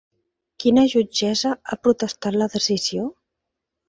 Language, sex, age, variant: Catalan, female, 30-39, Septentrional